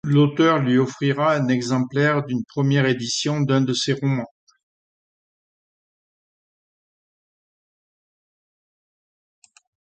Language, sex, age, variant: French, male, 60-69, Français de métropole